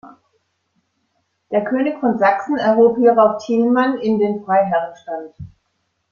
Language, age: German, 50-59